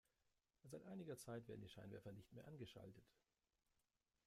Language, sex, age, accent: German, male, 30-39, Deutschland Deutsch